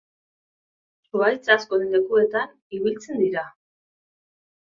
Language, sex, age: Basque, female, 30-39